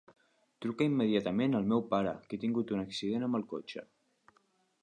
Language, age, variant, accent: Catalan, under 19, Central, central